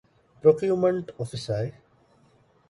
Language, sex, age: Divehi, male, under 19